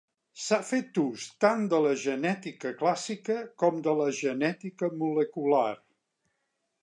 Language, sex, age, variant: Catalan, male, 70-79, Central